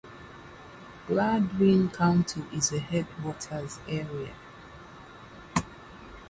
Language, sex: English, female